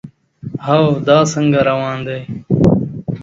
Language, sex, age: Pashto, male, 19-29